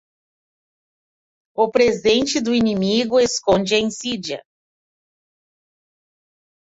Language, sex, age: Portuguese, female, 50-59